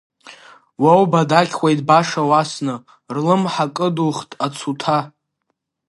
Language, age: Abkhazian, under 19